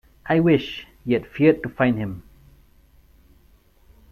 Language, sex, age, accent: English, male, 30-39, India and South Asia (India, Pakistan, Sri Lanka)